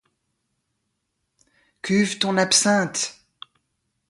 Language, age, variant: French, 60-69, Français de métropole